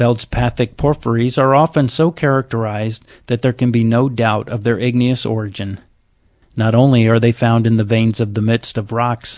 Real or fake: real